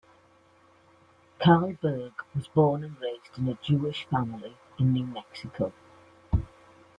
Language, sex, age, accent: English, female, 60-69, Welsh English